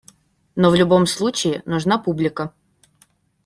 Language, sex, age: Russian, female, 19-29